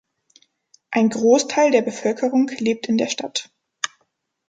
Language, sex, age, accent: German, female, 30-39, Deutschland Deutsch